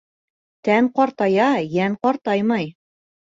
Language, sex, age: Bashkir, female, 30-39